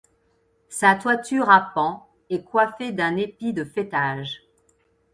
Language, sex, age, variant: French, female, 50-59, Français de métropole